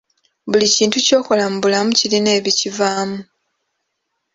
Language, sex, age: Ganda, female, 19-29